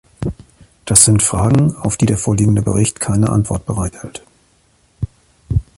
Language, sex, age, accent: German, male, 40-49, Deutschland Deutsch